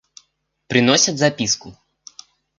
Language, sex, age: Russian, male, 19-29